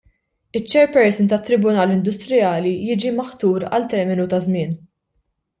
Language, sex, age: Maltese, female, 19-29